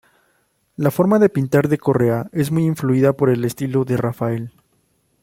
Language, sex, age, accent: Spanish, male, 19-29, México